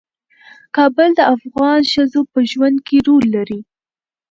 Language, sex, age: Pashto, female, 19-29